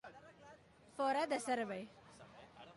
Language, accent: Catalan, aprenent (recent, des d'altres llengües)